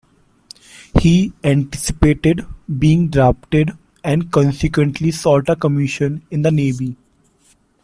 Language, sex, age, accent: English, male, 19-29, India and South Asia (India, Pakistan, Sri Lanka)